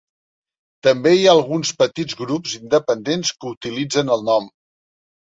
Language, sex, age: Catalan, male, 50-59